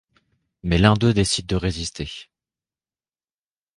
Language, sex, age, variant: French, male, 19-29, Français de métropole